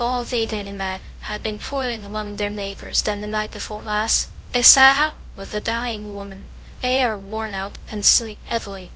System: TTS, VITS